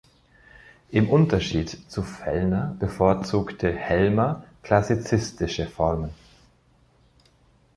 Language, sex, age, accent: German, male, 30-39, Österreichisches Deutsch